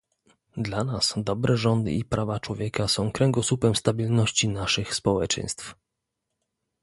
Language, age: Polish, 30-39